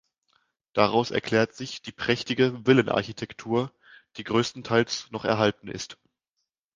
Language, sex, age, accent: German, male, 19-29, Deutschland Deutsch